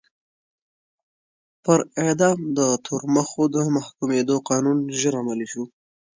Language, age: Pashto, under 19